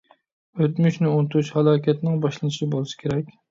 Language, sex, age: Uyghur, male, 30-39